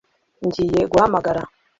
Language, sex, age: Kinyarwanda, female, 30-39